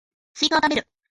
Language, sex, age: Japanese, female, 30-39